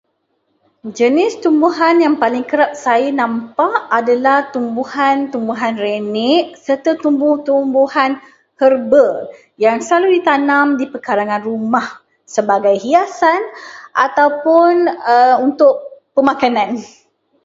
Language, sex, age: Malay, female, 30-39